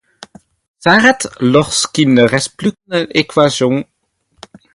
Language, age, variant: French, 19-29, Français d'Europe